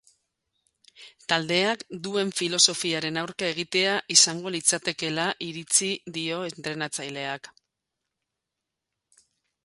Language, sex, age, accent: Basque, female, 40-49, Mendebalekoa (Araba, Bizkaia, Gipuzkoako mendebaleko herri batzuk)